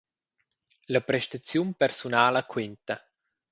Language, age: Romansh, 30-39